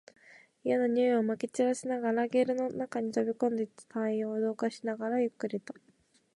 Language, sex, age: Japanese, female, 19-29